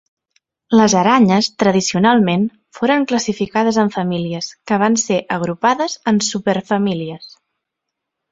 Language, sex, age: Catalan, female, 30-39